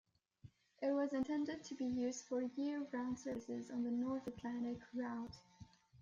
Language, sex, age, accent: English, female, under 19, England English